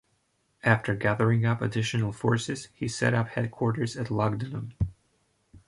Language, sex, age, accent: English, male, 19-29, United States English